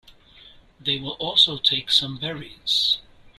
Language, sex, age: English, male, 50-59